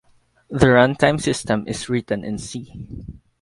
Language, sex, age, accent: English, male, 19-29, Filipino